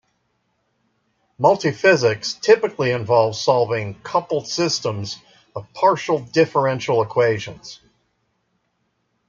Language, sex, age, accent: English, male, 40-49, United States English